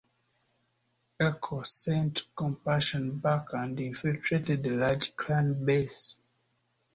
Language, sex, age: English, male, 19-29